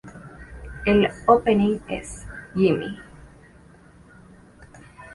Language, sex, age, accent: Spanish, female, under 19, Andino-Pacífico: Colombia, Perú, Ecuador, oeste de Bolivia y Venezuela andina